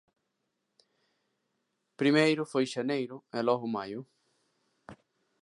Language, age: Galician, 40-49